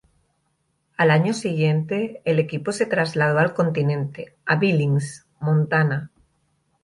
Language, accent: Spanish, España: Sur peninsular (Andalucia, Extremadura, Murcia)